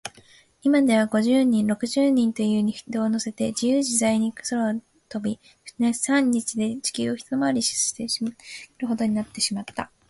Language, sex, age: Japanese, female, 19-29